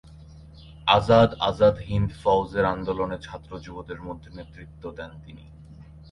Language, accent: Bengali, Bangladeshi